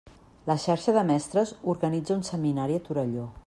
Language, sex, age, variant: Catalan, female, 40-49, Central